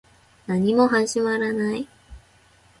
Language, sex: Japanese, female